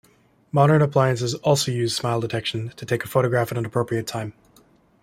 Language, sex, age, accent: English, male, 19-29, Canadian English